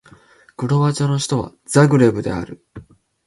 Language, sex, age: Japanese, male, 19-29